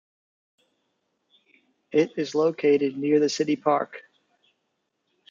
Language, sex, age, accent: English, male, 30-39, United States English